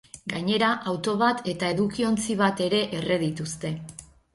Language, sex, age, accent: Basque, female, 50-59, Erdialdekoa edo Nafarra (Gipuzkoa, Nafarroa)